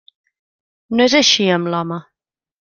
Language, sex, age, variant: Catalan, female, 30-39, Central